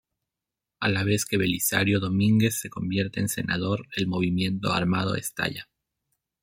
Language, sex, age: Spanish, male, 30-39